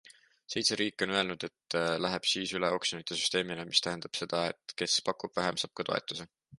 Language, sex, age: Estonian, male, 19-29